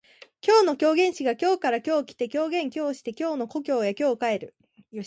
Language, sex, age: Japanese, female, 19-29